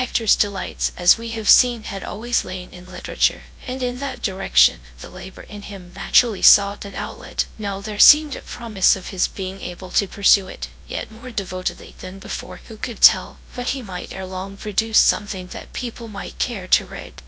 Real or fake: fake